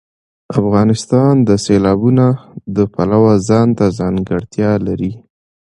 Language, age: Pashto, 19-29